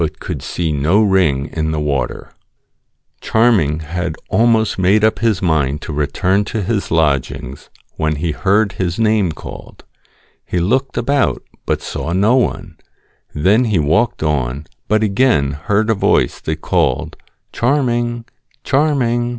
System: none